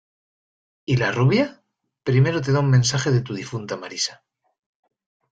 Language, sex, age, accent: Spanish, male, 30-39, España: Norte peninsular (Asturias, Castilla y León, Cantabria, País Vasco, Navarra, Aragón, La Rioja, Guadalajara, Cuenca)